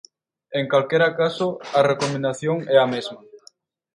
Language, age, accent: Galician, under 19, Atlántico (seseo e gheada)